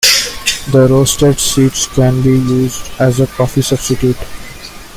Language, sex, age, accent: English, male, 19-29, India and South Asia (India, Pakistan, Sri Lanka)